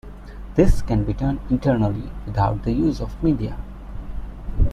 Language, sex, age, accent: English, male, 19-29, India and South Asia (India, Pakistan, Sri Lanka)